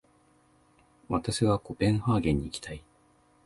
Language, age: Japanese, 19-29